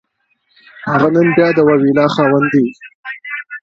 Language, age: Pashto, 19-29